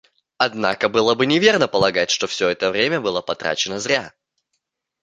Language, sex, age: Russian, male, 19-29